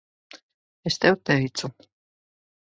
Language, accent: Latvian, Vidzemes